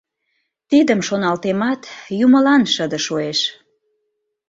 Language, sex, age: Mari, female, 40-49